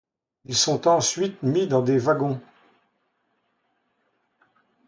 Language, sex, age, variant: French, male, 70-79, Français de métropole